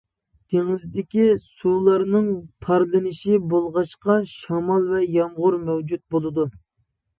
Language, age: Uyghur, 19-29